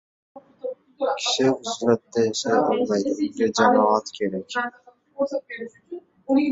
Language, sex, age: Uzbek, male, 19-29